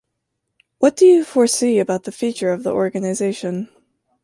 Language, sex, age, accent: English, female, under 19, United States English